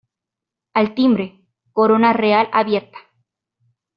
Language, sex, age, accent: Spanish, female, under 19, América central